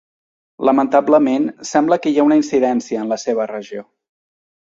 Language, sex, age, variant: Catalan, male, 30-39, Central